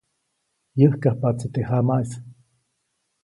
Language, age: Copainalá Zoque, 40-49